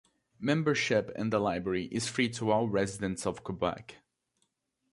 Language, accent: English, England English